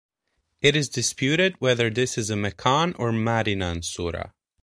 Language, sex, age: English, male, 19-29